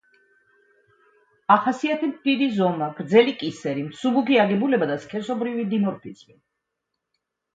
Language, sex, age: Georgian, female, 60-69